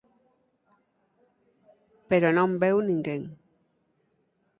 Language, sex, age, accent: Galician, female, 50-59, Normativo (estándar)